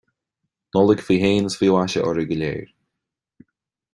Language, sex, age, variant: Irish, male, 19-29, Gaeilge Chonnacht